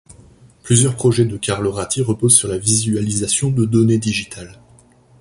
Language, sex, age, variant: French, male, 30-39, Français de métropole